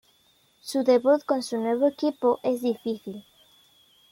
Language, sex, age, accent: Spanish, female, under 19, España: Centro-Sur peninsular (Madrid, Toledo, Castilla-La Mancha)